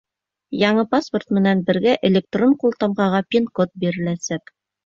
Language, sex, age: Bashkir, female, 40-49